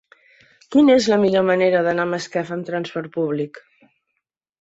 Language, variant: Catalan, Central